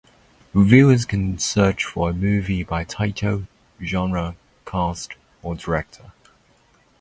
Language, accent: English, Hong Kong English